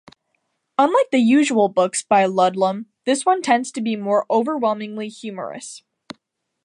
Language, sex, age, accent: English, female, under 19, United States English